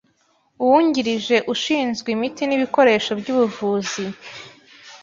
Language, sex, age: Kinyarwanda, female, 19-29